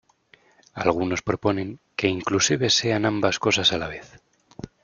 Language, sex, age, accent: Spanish, male, 19-29, España: Centro-Sur peninsular (Madrid, Toledo, Castilla-La Mancha)